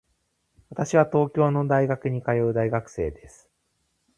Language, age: Japanese, 30-39